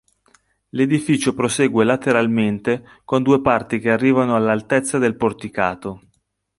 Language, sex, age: Italian, male, 40-49